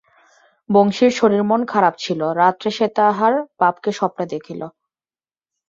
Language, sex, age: Bengali, female, 19-29